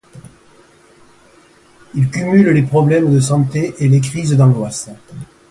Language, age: French, 70-79